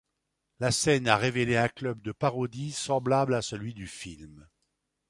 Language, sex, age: French, male, 60-69